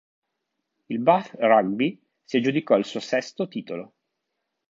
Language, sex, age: Italian, male, 40-49